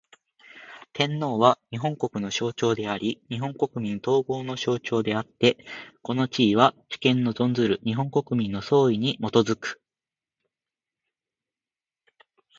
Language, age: Japanese, 19-29